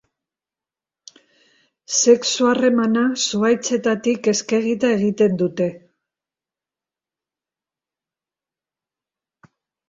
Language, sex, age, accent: Basque, female, 70-79, Mendebalekoa (Araba, Bizkaia, Gipuzkoako mendebaleko herri batzuk)